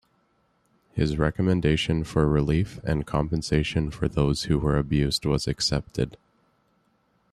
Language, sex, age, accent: English, male, 19-29, Canadian English